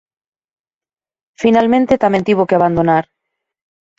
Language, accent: Galician, Normativo (estándar)